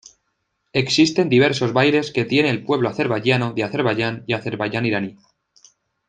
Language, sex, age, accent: Spanish, male, 19-29, España: Centro-Sur peninsular (Madrid, Toledo, Castilla-La Mancha)